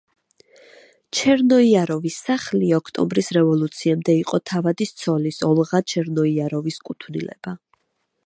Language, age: Georgian, 30-39